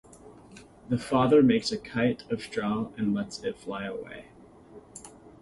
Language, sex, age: English, male, 19-29